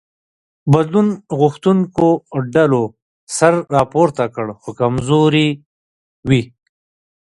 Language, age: Pashto, 30-39